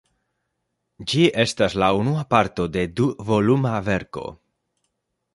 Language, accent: Esperanto, Internacia